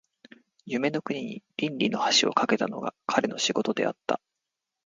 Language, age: Japanese, 30-39